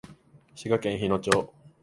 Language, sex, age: Japanese, male, 19-29